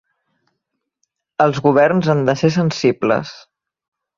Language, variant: Catalan, Central